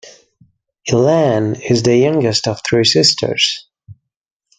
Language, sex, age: English, male, 19-29